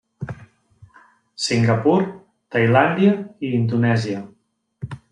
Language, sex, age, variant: Catalan, male, 30-39, Central